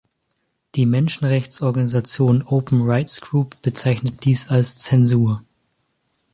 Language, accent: German, Deutschland Deutsch